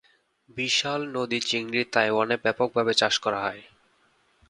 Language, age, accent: Bengali, 19-29, প্রমিত